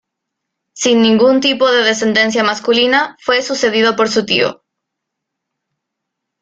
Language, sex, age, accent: Spanish, female, 19-29, Chileno: Chile, Cuyo